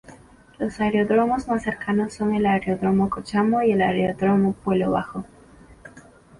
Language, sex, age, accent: Spanish, female, under 19, Andino-Pacífico: Colombia, Perú, Ecuador, oeste de Bolivia y Venezuela andina